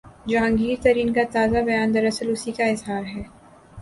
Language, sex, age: Urdu, female, 19-29